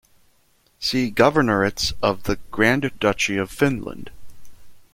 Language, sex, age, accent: English, male, 19-29, United States English